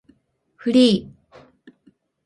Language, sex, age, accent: Japanese, female, 19-29, 標準語